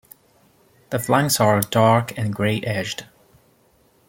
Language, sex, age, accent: English, male, 30-39, United States English